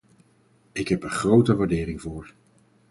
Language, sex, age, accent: Dutch, male, 40-49, Nederlands Nederlands